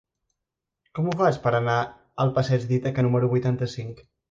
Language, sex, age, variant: Catalan, male, 30-39, Central